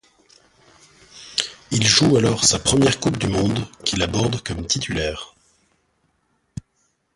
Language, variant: French, Français de métropole